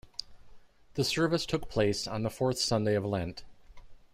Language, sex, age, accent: English, male, 50-59, United States English